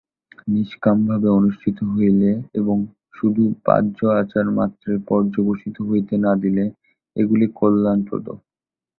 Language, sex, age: Bengali, male, 19-29